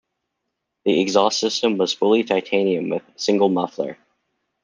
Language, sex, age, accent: English, male, 19-29, United States English